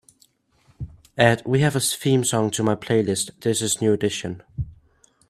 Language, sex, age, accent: English, male, under 19, England English